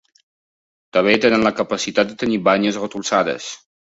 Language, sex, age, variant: Catalan, male, 19-29, Septentrional